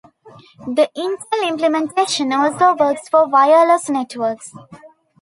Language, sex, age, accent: English, female, 19-29, India and South Asia (India, Pakistan, Sri Lanka)